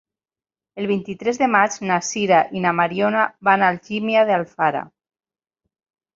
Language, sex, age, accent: Catalan, female, 40-49, valencià